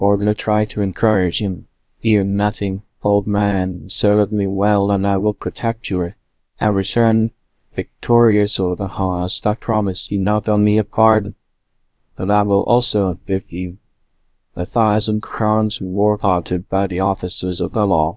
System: TTS, VITS